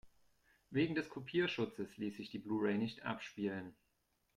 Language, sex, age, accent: German, male, 30-39, Deutschland Deutsch